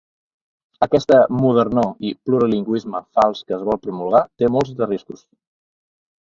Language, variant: Catalan, Central